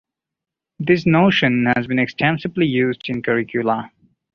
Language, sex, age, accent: English, male, 19-29, India and South Asia (India, Pakistan, Sri Lanka)